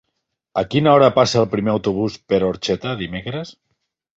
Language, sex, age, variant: Catalan, male, 40-49, Septentrional